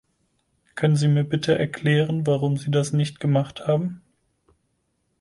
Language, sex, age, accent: German, male, 30-39, Deutschland Deutsch